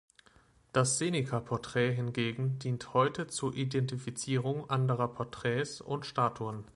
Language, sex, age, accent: German, male, 30-39, Deutschland Deutsch